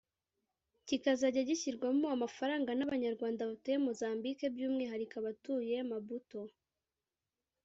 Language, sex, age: Kinyarwanda, female, 19-29